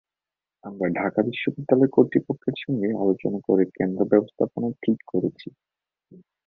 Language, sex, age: Bengali, male, 19-29